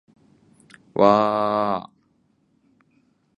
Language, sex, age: Japanese, male, 19-29